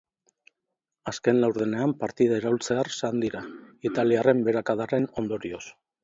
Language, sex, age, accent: Basque, male, 40-49, Mendebalekoa (Araba, Bizkaia, Gipuzkoako mendebaleko herri batzuk)